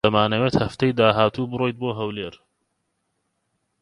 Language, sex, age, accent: Central Kurdish, male, 19-29, سۆرانی